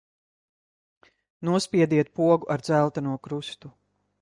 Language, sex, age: Latvian, female, 50-59